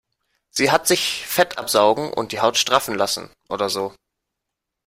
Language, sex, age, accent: German, male, 19-29, Deutschland Deutsch